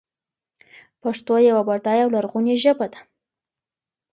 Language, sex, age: Pashto, female, 19-29